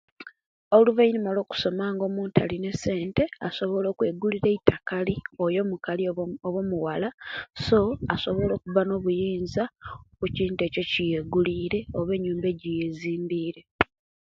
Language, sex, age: Kenyi, female, 19-29